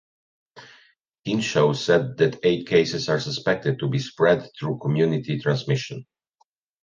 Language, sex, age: English, male, 50-59